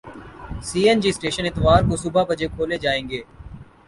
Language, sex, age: Urdu, male, 19-29